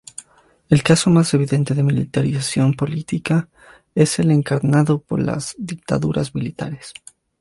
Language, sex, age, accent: Spanish, male, 19-29, Andino-Pacífico: Colombia, Perú, Ecuador, oeste de Bolivia y Venezuela andina